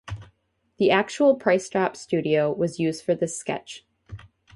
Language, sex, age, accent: English, female, 19-29, United States English